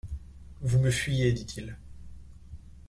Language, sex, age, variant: French, male, 19-29, Français de métropole